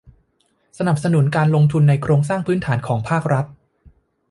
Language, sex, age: Thai, male, 19-29